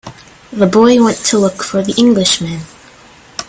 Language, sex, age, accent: English, female, under 19, United States English